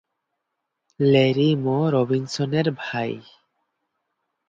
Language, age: Bengali, 19-29